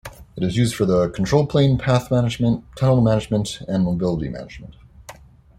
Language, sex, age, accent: English, male, 19-29, United States English